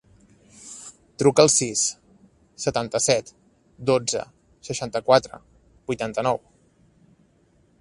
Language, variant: Catalan, Nord-Occidental